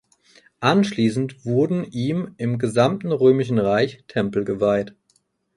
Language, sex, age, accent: German, male, 30-39, Deutschland Deutsch